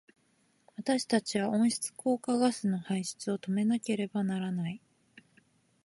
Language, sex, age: Japanese, female, 30-39